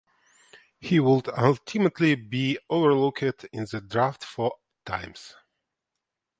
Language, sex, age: English, male, 30-39